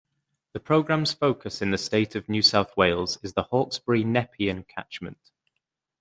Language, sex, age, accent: English, male, 19-29, England English